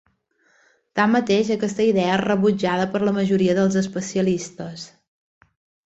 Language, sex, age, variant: Catalan, female, 40-49, Balear